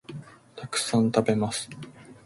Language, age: Japanese, 19-29